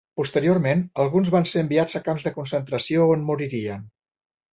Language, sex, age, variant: Catalan, male, 60-69, Central